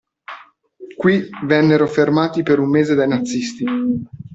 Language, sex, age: Italian, male, 30-39